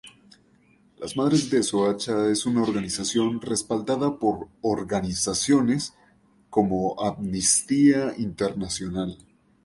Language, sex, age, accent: Spanish, male, 19-29, Andino-Pacífico: Colombia, Perú, Ecuador, oeste de Bolivia y Venezuela andina